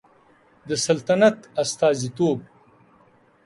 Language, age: Pashto, 50-59